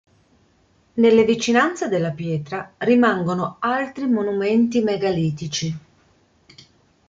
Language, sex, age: Italian, female, 50-59